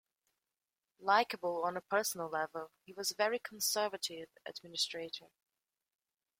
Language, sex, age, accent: English, female, 19-29, Welsh English